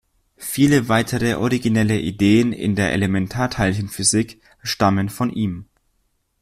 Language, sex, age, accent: German, male, 19-29, Deutschland Deutsch